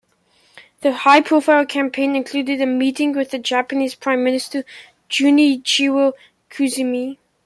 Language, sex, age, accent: English, male, under 19, England English